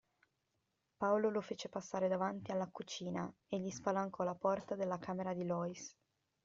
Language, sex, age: Italian, female, 19-29